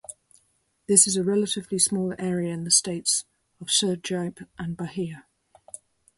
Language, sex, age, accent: English, female, 50-59, England English